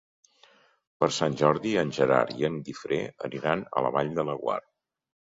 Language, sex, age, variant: Catalan, male, 60-69, Central